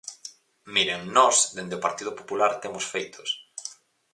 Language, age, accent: Galician, 19-29, Normativo (estándar)